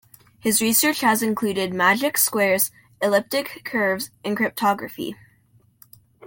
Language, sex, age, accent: English, male, under 19, United States English